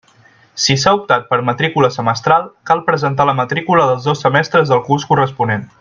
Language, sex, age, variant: Catalan, male, 19-29, Central